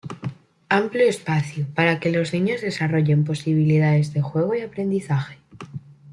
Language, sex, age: Spanish, female, 19-29